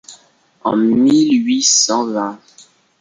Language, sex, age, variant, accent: French, male, 19-29, Français des départements et régions d'outre-mer, Français de Guadeloupe